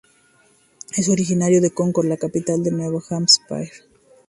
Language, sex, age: Spanish, female, 30-39